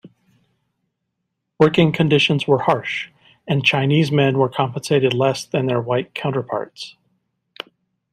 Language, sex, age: English, male, 50-59